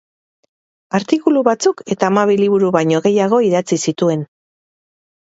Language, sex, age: Basque, female, 30-39